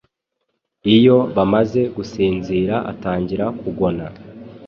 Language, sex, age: Kinyarwanda, male, 40-49